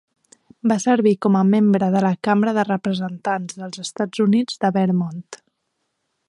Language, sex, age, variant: Catalan, female, 19-29, Central